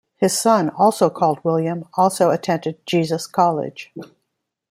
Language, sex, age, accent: English, female, 50-59, United States English